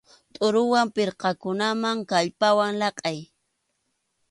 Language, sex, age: Arequipa-La Unión Quechua, female, 30-39